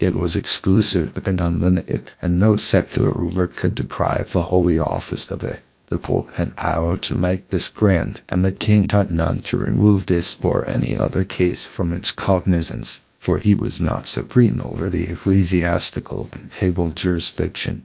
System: TTS, GlowTTS